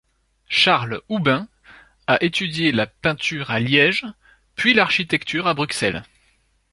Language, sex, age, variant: French, male, 30-39, Français de métropole